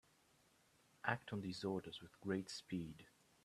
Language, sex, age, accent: English, male, 19-29, England English